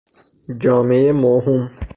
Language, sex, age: Persian, male, 19-29